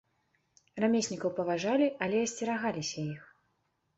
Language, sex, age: Belarusian, female, 19-29